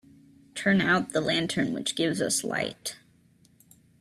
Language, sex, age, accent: English, female, 19-29, United States English